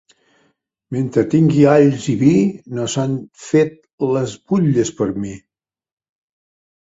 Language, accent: Catalan, gironí